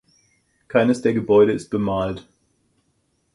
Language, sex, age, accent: German, male, 50-59, Deutschland Deutsch